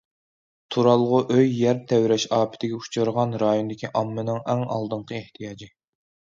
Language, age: Uyghur, 19-29